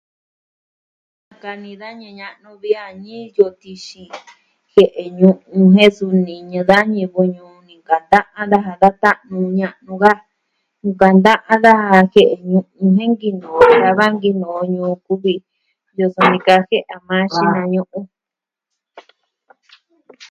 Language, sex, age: Southwestern Tlaxiaco Mixtec, female, 60-69